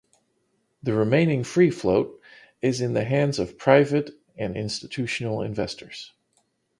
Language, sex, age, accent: English, male, 40-49, United States English